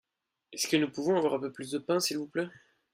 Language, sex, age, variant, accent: French, male, 19-29, Français d'Europe, Français de Belgique